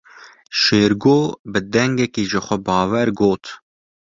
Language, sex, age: Kurdish, male, 19-29